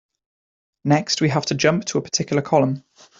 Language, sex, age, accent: English, male, 19-29, Welsh English